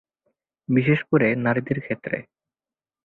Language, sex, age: Bengali, male, 19-29